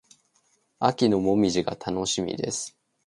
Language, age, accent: Japanese, 19-29, 標準語